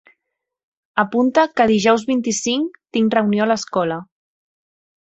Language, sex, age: Catalan, female, 30-39